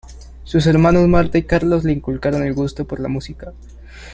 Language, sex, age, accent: Spanish, male, 19-29, Andino-Pacífico: Colombia, Perú, Ecuador, oeste de Bolivia y Venezuela andina